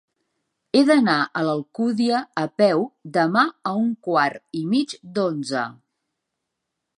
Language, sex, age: Catalan, female, 40-49